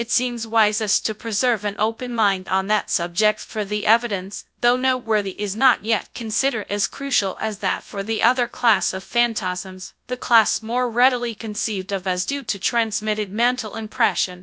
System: TTS, GradTTS